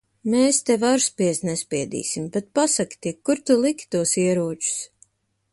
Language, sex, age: Latvian, female, 30-39